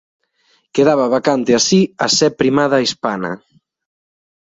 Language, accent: Galician, Atlántico (seseo e gheada)